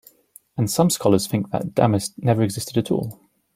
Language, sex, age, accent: English, male, 19-29, England English